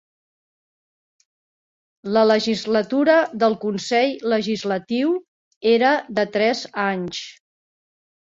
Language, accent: Catalan, Empordanès